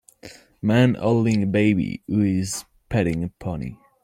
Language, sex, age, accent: English, male, 19-29, United States English